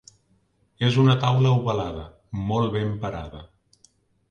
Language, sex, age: Catalan, male, 50-59